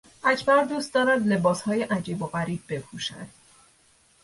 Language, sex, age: Persian, female, 30-39